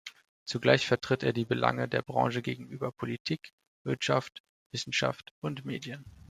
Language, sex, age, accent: German, male, 19-29, Deutschland Deutsch